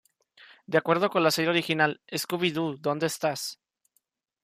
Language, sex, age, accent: Spanish, male, under 19, México